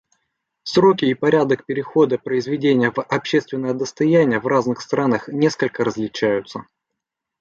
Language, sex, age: Russian, male, 19-29